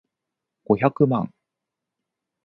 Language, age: Japanese, 40-49